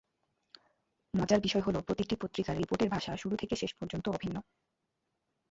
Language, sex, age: Bengali, female, 19-29